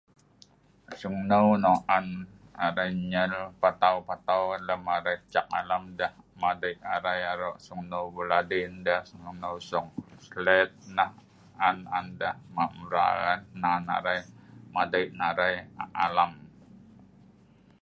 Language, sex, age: Sa'ban, female, 60-69